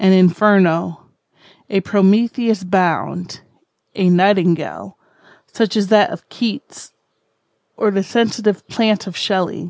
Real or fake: real